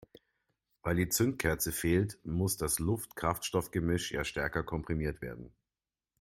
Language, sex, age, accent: German, male, 30-39, Deutschland Deutsch